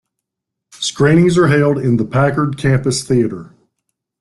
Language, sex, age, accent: English, male, 40-49, United States English